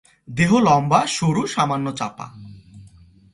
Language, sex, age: Bengali, male, 19-29